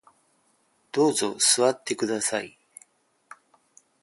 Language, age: Japanese, 50-59